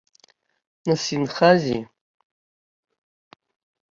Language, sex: Abkhazian, female